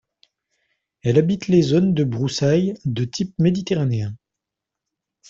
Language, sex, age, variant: French, male, 40-49, Français de métropole